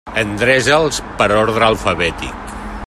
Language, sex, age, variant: Catalan, male, 50-59, Central